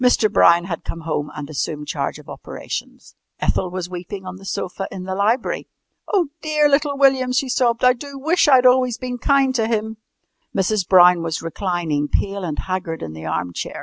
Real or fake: real